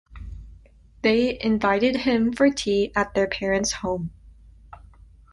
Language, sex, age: English, female, 19-29